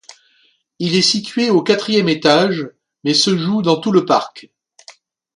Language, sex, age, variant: French, male, 50-59, Français de métropole